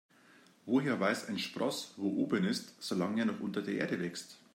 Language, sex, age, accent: German, male, 50-59, Deutschland Deutsch